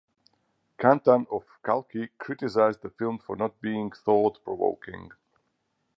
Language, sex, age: English, male, 40-49